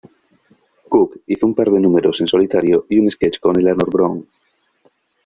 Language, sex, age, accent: Spanish, male, 30-39, España: Norte peninsular (Asturias, Castilla y León, Cantabria, País Vasco, Navarra, Aragón, La Rioja, Guadalajara, Cuenca)